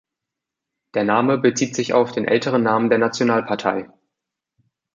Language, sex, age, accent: German, male, 19-29, Deutschland Deutsch